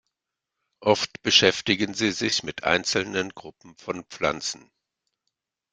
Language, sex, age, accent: German, male, 60-69, Deutschland Deutsch